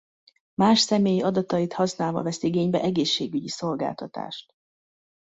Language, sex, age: Hungarian, female, 19-29